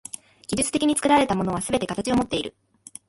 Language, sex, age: Japanese, female, 19-29